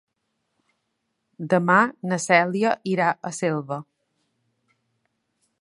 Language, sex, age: Catalan, female, 40-49